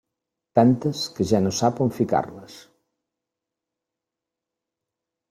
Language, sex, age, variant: Catalan, male, 50-59, Central